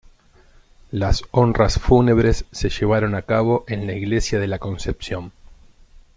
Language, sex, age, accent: Spanish, male, 30-39, Rioplatense: Argentina, Uruguay, este de Bolivia, Paraguay